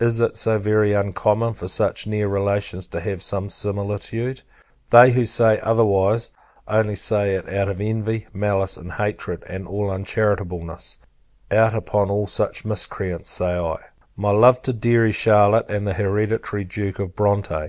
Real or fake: real